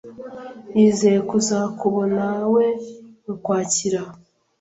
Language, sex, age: Kinyarwanda, female, 19-29